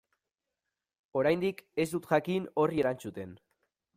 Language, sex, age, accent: Basque, male, 19-29, Mendebalekoa (Araba, Bizkaia, Gipuzkoako mendebaleko herri batzuk)